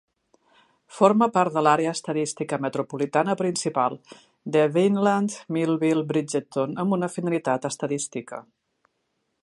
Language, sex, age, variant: Catalan, female, 50-59, Central